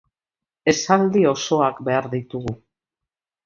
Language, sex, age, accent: Basque, female, 60-69, Mendebalekoa (Araba, Bizkaia, Gipuzkoako mendebaleko herri batzuk)